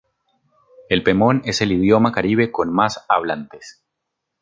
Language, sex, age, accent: Spanish, male, 30-39, Andino-Pacífico: Colombia, Perú, Ecuador, oeste de Bolivia y Venezuela andina